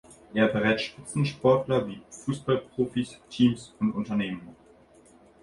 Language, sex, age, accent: German, male, under 19, Deutschland Deutsch